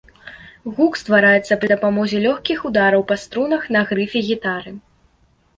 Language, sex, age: Belarusian, female, under 19